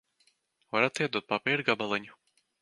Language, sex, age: Latvian, male, under 19